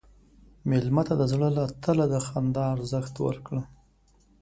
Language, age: Pashto, 19-29